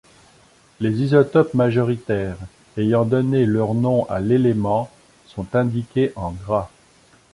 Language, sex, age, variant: French, male, 60-69, Français de métropole